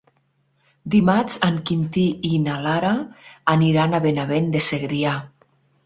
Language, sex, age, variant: Catalan, female, 50-59, Nord-Occidental